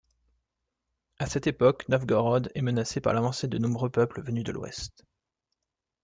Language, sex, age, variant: French, male, 19-29, Français de métropole